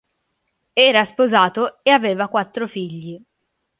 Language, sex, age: Italian, female, under 19